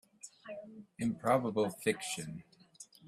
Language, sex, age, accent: English, male, 19-29, United States English